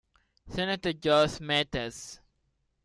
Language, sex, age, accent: English, male, 19-29, Malaysian English